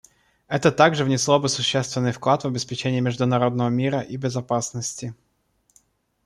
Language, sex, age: Russian, male, 30-39